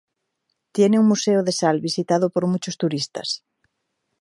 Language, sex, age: Spanish, female, 30-39